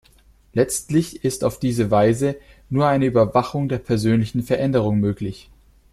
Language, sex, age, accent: German, male, 19-29, Deutschland Deutsch